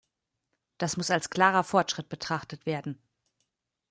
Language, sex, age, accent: German, female, 30-39, Deutschland Deutsch